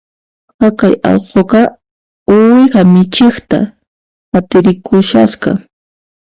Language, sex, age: Puno Quechua, female, 19-29